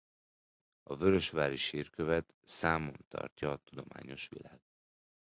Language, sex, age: Hungarian, male, 40-49